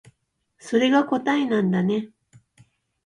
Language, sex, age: Japanese, female, 60-69